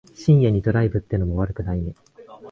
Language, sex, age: Japanese, male, 19-29